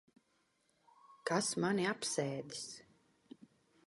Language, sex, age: Latvian, female, 50-59